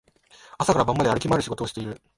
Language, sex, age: Japanese, male, 19-29